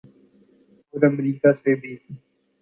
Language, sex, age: Urdu, male, 19-29